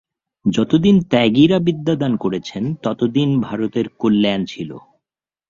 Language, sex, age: Bengali, male, 40-49